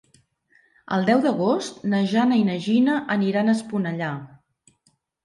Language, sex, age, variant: Catalan, female, 50-59, Central